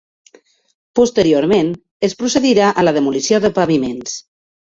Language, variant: Catalan, Central